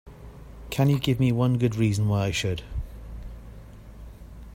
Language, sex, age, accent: English, male, 30-39, Welsh English